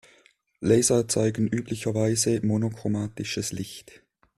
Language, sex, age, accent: German, male, 30-39, Schweizerdeutsch